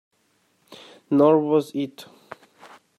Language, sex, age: English, male, 19-29